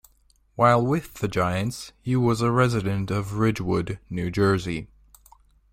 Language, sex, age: English, male, under 19